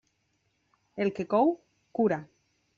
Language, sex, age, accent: Catalan, female, 30-39, valencià